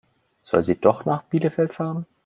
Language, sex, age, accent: German, male, 30-39, Deutschland Deutsch